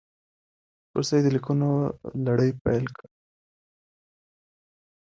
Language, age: Pashto, 19-29